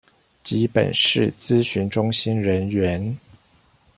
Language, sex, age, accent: Chinese, male, 40-49, 出生地：臺中市